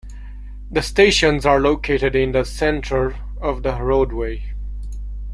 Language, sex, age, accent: English, male, 19-29, India and South Asia (India, Pakistan, Sri Lanka)